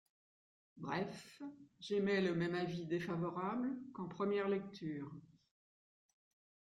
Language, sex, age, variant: French, female, 60-69, Français de métropole